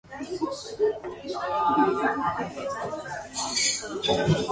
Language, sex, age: English, female, 19-29